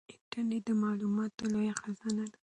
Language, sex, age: Pashto, female, 19-29